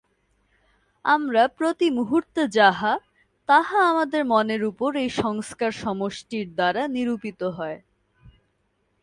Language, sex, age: Bengali, female, 19-29